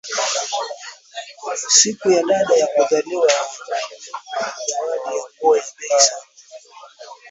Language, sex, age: Swahili, male, 19-29